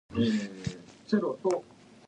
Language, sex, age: English, female, 19-29